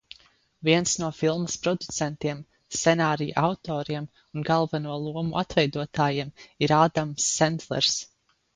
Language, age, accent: Latvian, under 19, Vidzemes